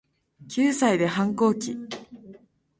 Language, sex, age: Japanese, female, 19-29